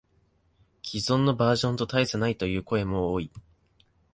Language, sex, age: Japanese, male, 19-29